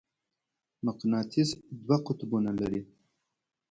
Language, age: Pashto, 19-29